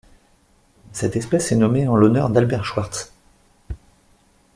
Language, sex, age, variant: French, male, 30-39, Français de métropole